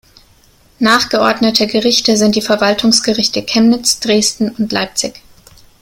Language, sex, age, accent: German, female, 19-29, Deutschland Deutsch